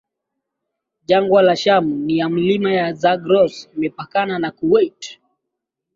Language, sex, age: Swahili, male, 19-29